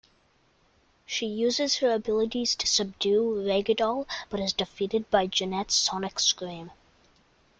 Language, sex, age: English, male, under 19